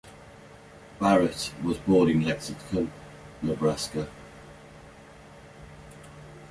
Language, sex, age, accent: English, male, 50-59, England English